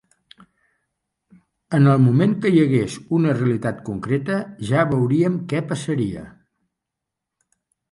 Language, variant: Catalan, Central